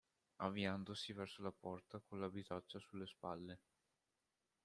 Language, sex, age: Italian, male, 19-29